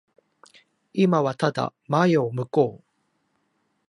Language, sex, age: Japanese, male, 50-59